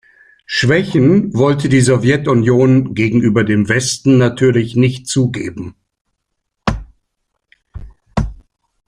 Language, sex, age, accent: German, male, 60-69, Deutschland Deutsch